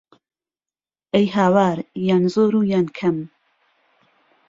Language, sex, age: Central Kurdish, female, 30-39